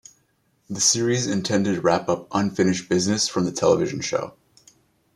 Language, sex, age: English, male, 30-39